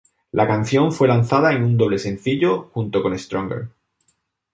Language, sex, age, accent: Spanish, male, 40-49, España: Sur peninsular (Andalucia, Extremadura, Murcia)